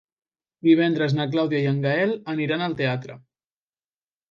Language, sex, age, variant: Catalan, male, under 19, Central